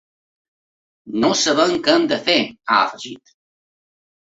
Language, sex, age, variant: Catalan, male, 50-59, Balear